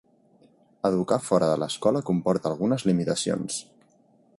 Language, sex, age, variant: Catalan, male, 19-29, Central